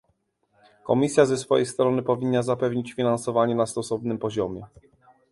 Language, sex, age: Polish, male, 40-49